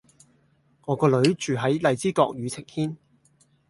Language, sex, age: Cantonese, male, 19-29